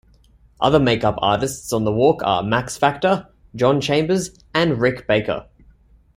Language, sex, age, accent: English, male, 19-29, Australian English